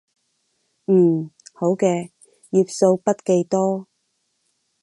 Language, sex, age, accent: Cantonese, female, 30-39, 广州音